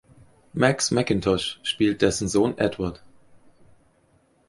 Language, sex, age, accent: German, male, 30-39, Deutschland Deutsch